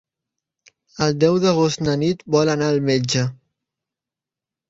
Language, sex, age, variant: Catalan, male, 19-29, Central